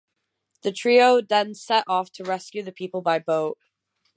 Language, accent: English, United States English; England English